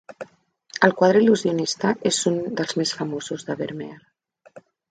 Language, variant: Catalan, Central